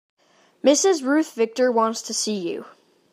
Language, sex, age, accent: English, male, under 19, Canadian English